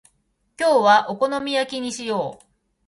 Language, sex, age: Japanese, female, 40-49